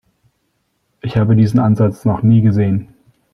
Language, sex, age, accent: German, male, 19-29, Österreichisches Deutsch